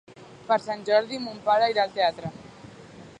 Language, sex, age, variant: Catalan, female, 19-29, Central